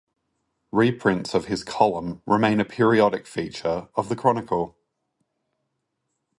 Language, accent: English, Australian English